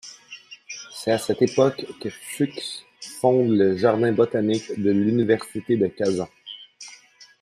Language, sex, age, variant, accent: French, male, 30-39, Français d'Amérique du Nord, Français du Canada